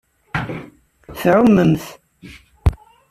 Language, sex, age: Kabyle, male, 40-49